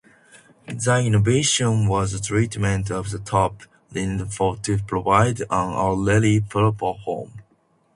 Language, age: English, under 19